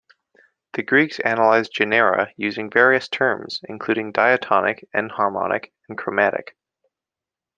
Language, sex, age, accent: English, male, 19-29, United States English